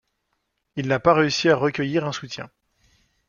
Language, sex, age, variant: French, male, 30-39, Français de métropole